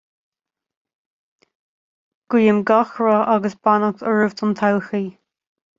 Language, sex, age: Irish, female, 19-29